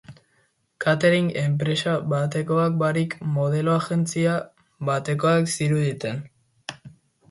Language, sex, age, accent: Basque, female, 90+, Erdialdekoa edo Nafarra (Gipuzkoa, Nafarroa)